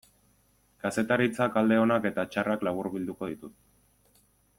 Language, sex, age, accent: Basque, male, 19-29, Erdialdekoa edo Nafarra (Gipuzkoa, Nafarroa)